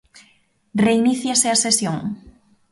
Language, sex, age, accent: Galician, female, 19-29, Normativo (estándar)